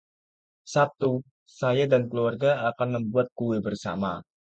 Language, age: Indonesian, 19-29